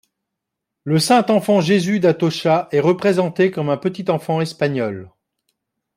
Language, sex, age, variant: French, male, 50-59, Français de métropole